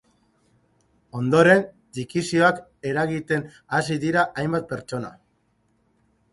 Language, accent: Basque, Mendebalekoa (Araba, Bizkaia, Gipuzkoako mendebaleko herri batzuk)